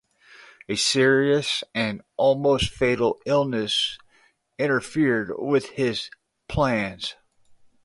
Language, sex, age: English, male, 30-39